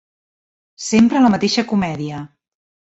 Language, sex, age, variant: Catalan, female, 50-59, Central